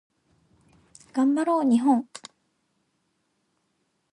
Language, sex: Japanese, female